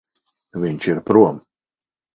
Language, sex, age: Latvian, male, 50-59